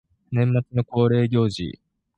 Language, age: Japanese, 19-29